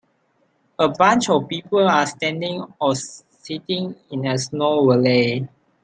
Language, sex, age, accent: English, male, 19-29, Malaysian English